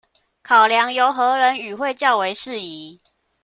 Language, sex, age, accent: Chinese, female, 19-29, 出生地：新北市